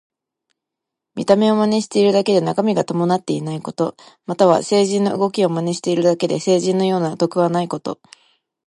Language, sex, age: Japanese, female, 19-29